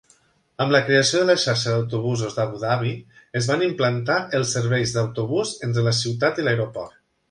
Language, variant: Catalan, Nord-Occidental